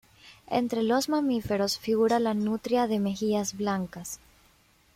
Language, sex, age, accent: Spanish, female, 19-29, América central